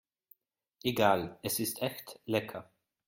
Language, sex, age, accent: German, male, 19-29, Österreichisches Deutsch